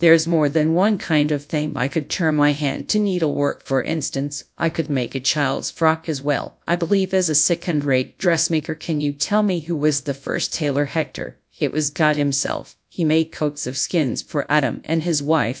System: TTS, GradTTS